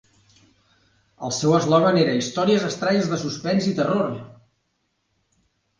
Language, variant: Catalan, Central